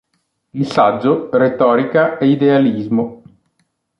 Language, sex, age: Italian, male, 30-39